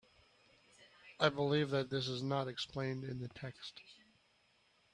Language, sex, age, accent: English, male, 30-39, United States English